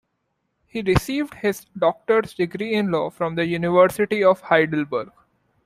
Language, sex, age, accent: English, male, 19-29, India and South Asia (India, Pakistan, Sri Lanka)